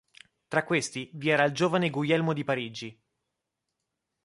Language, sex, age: Italian, male, 19-29